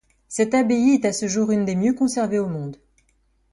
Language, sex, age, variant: French, female, 30-39, Français de métropole